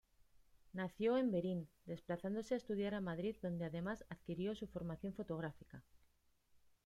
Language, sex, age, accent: Spanish, female, 30-39, España: Norte peninsular (Asturias, Castilla y León, Cantabria, País Vasco, Navarra, Aragón, La Rioja, Guadalajara, Cuenca)